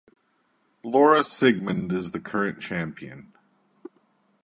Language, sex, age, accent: English, male, 30-39, United States English